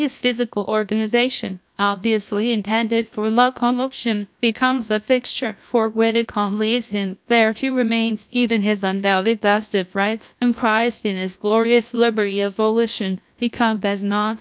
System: TTS, GlowTTS